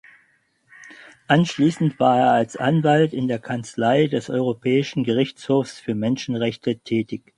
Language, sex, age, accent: German, male, 50-59, Deutschland Deutsch